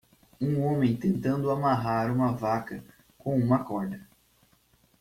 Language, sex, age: Portuguese, male, 19-29